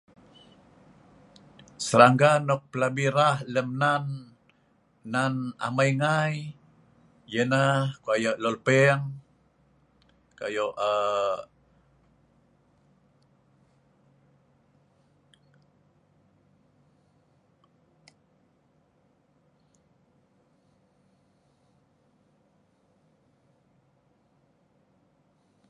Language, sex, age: Sa'ban, male, 60-69